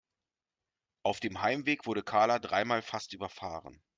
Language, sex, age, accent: German, male, 40-49, Deutschland Deutsch